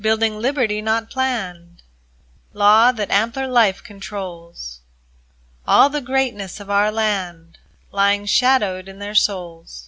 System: none